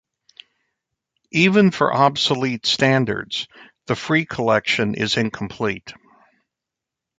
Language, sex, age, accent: English, male, 60-69, United States English